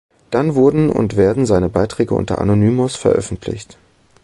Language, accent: German, Deutschland Deutsch